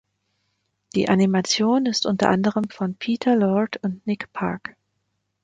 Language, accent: German, Deutschland Deutsch